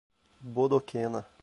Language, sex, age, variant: Portuguese, male, 19-29, Portuguese (Brasil)